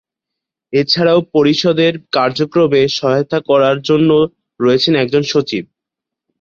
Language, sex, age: Bengali, male, under 19